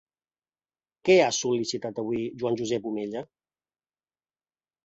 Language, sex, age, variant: Catalan, male, 40-49, Central